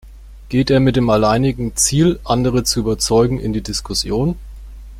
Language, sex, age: German, male, 30-39